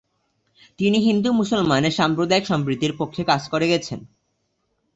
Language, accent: Bengali, Bengali